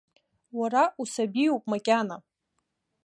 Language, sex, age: Abkhazian, female, 19-29